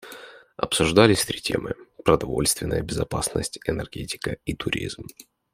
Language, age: Russian, 19-29